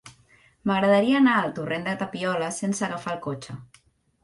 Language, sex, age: Catalan, female, 30-39